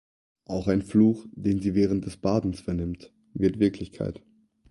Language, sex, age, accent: German, male, 19-29, Deutschland Deutsch